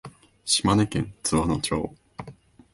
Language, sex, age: Japanese, male, 19-29